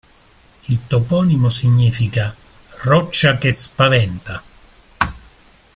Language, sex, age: Italian, male, 50-59